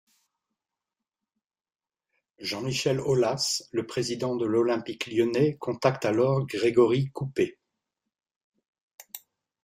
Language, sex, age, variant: French, male, 50-59, Français de métropole